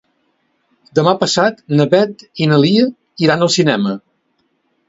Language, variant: Catalan, Central